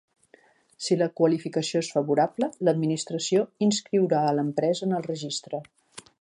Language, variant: Catalan, Central